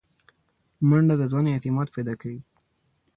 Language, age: Pashto, 19-29